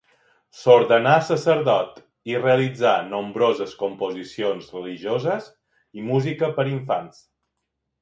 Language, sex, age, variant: Catalan, male, 40-49, Balear